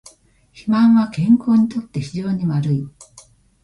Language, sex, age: Japanese, female, 50-59